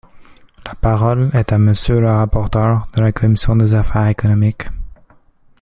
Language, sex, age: French, male, 19-29